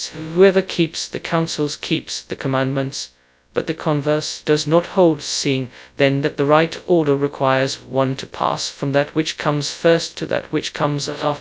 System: TTS, FastPitch